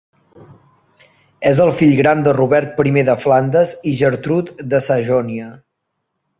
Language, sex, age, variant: Catalan, male, 19-29, Central